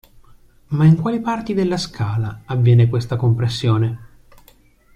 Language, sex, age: Italian, male, 30-39